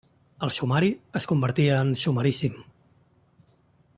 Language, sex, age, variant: Catalan, male, 30-39, Central